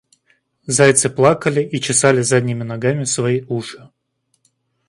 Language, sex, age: Russian, male, 30-39